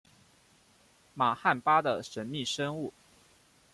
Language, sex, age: Chinese, male, 19-29